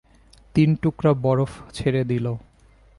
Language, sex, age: Bengali, male, 19-29